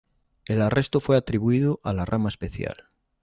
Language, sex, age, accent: Spanish, male, 50-59, España: Norte peninsular (Asturias, Castilla y León, Cantabria, País Vasco, Navarra, Aragón, La Rioja, Guadalajara, Cuenca)